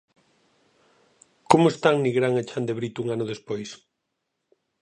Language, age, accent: Galician, 40-49, Normativo (estándar)